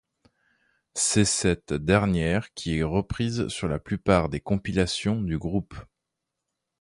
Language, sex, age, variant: French, male, 30-39, Français de métropole